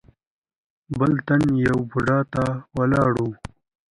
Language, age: Pashto, 19-29